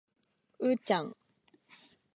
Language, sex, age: Japanese, female, 19-29